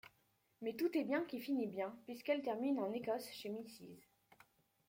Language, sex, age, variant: French, female, under 19, Français de métropole